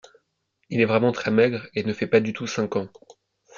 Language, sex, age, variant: French, male, under 19, Français de métropole